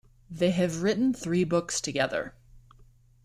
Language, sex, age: English, female, 19-29